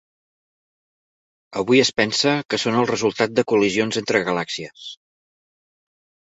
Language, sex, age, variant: Catalan, male, 40-49, Central